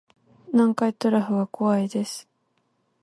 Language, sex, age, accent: Japanese, female, 19-29, 関西弁